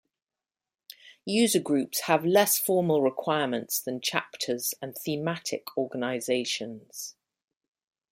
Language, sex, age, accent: English, female, 40-49, England English